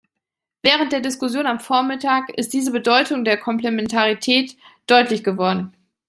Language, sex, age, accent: German, female, 30-39, Deutschland Deutsch